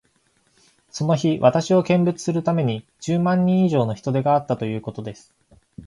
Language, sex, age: Japanese, male, 19-29